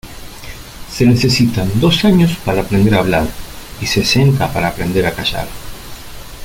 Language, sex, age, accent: Spanish, male, 50-59, Rioplatense: Argentina, Uruguay, este de Bolivia, Paraguay